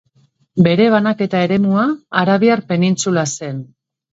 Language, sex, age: Basque, female, 40-49